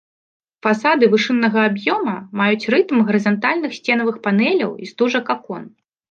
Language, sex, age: Belarusian, female, 30-39